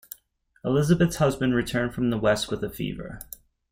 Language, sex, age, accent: English, male, 19-29, United States English